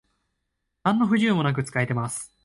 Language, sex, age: Japanese, male, 19-29